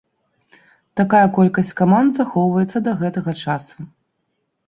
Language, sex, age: Belarusian, female, 30-39